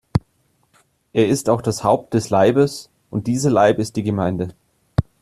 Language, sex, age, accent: German, male, 30-39, Deutschland Deutsch